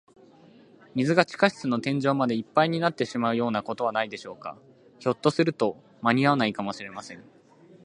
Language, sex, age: Japanese, male, 19-29